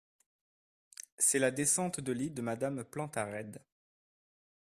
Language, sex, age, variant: French, male, 19-29, Français de métropole